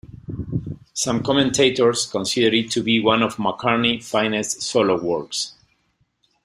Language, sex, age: English, male, 30-39